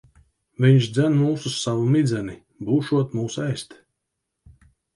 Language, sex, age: Latvian, male, 50-59